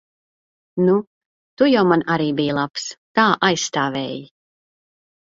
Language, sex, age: Latvian, female, 30-39